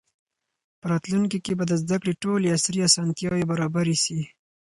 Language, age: Pashto, under 19